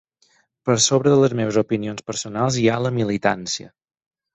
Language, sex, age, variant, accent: Catalan, male, 40-49, Balear, mallorquí